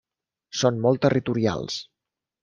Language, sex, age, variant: Catalan, male, 30-39, Central